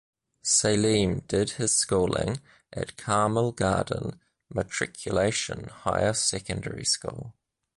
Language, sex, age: English, male, 30-39